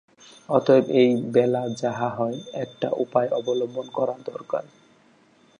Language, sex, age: Bengali, male, 19-29